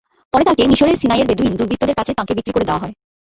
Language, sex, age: Bengali, female, 30-39